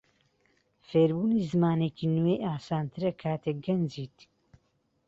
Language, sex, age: Central Kurdish, female, 30-39